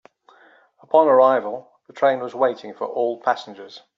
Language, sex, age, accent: English, male, 60-69, England English